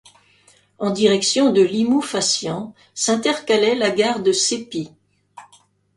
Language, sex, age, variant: French, female, 70-79, Français de métropole